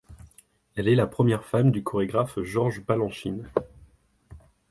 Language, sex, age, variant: French, male, 19-29, Français de métropole